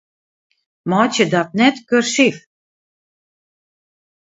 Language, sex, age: Western Frisian, female, 60-69